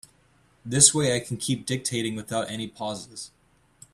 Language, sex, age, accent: English, male, 19-29, United States English